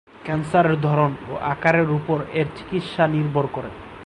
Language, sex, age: Bengali, male, 19-29